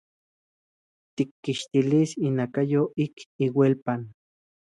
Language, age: Central Puebla Nahuatl, 30-39